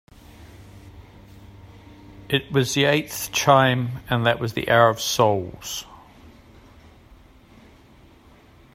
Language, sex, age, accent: English, male, 50-59, New Zealand English